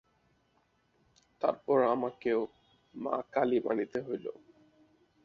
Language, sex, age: Bengali, male, 19-29